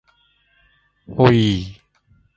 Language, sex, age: Japanese, male, 50-59